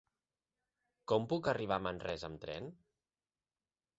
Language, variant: Catalan, Central